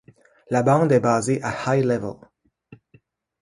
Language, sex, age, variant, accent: French, male, 40-49, Français d'Amérique du Nord, Français du Canada